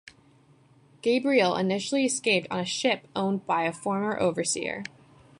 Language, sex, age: English, female, 19-29